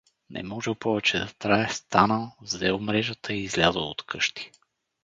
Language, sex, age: Bulgarian, male, 30-39